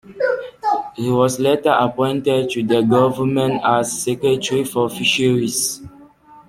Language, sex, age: English, female, 30-39